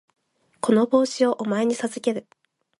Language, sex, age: Japanese, female, 19-29